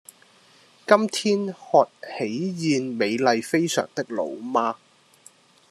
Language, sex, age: Cantonese, male, 30-39